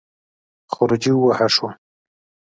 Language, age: Pashto, 30-39